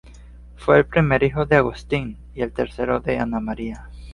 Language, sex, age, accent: Spanish, male, 19-29, Caribe: Cuba, Venezuela, Puerto Rico, República Dominicana, Panamá, Colombia caribeña, México caribeño, Costa del golfo de México